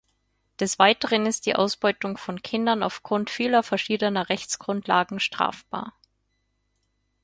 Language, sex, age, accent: German, female, 30-39, Österreichisches Deutsch